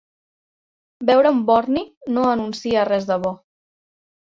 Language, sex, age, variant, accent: Catalan, female, 19-29, Central, Barceloní